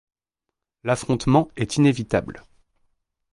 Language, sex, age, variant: French, male, 30-39, Français de métropole